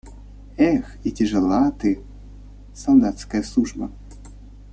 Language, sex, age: Russian, male, 19-29